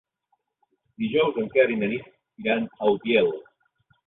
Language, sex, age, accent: Catalan, male, 40-49, central; nord-occidental